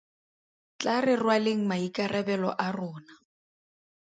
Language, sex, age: Tswana, female, 30-39